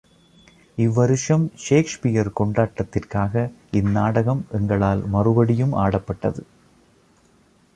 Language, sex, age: Tamil, male, 30-39